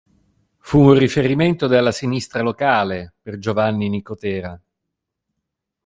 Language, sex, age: Italian, male, 50-59